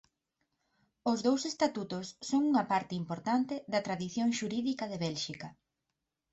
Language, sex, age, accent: Galician, female, 19-29, Oriental (común en zona oriental); Normativo (estándar)